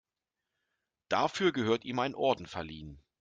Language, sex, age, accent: German, male, 40-49, Deutschland Deutsch